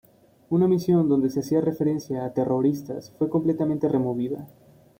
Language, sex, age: Spanish, male, 19-29